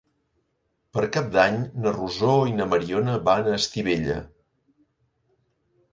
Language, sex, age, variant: Catalan, male, 50-59, Central